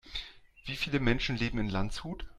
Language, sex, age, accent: German, male, 40-49, Deutschland Deutsch